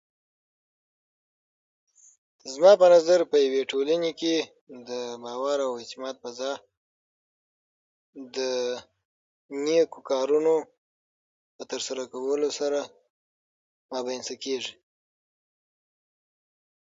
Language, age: Pashto, under 19